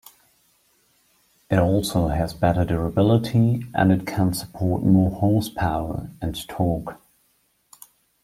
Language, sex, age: English, male, 30-39